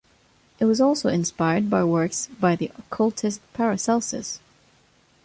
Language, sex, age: English, female, under 19